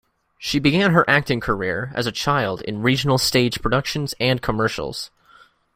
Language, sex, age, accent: English, male, under 19, Canadian English